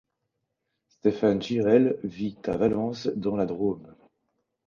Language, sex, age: French, male, 30-39